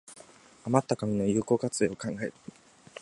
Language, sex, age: Japanese, male, 19-29